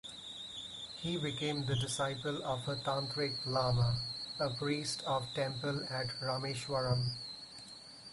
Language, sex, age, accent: English, male, 30-39, India and South Asia (India, Pakistan, Sri Lanka)